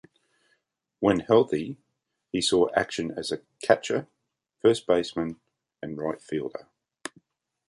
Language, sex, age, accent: English, male, 50-59, Australian English